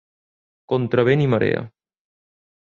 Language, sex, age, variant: Catalan, male, 19-29, Central